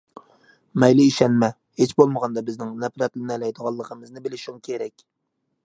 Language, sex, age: Uyghur, male, 30-39